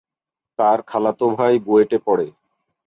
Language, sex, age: Bengali, male, 40-49